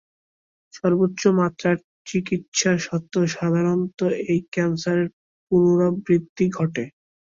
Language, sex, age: Bengali, male, under 19